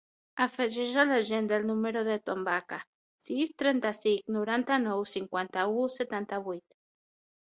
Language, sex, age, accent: Catalan, female, 19-29, central; aprenent (recent, des del castellà)